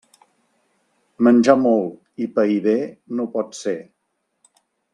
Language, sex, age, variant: Catalan, male, 50-59, Central